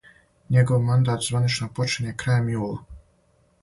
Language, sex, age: Serbian, male, 19-29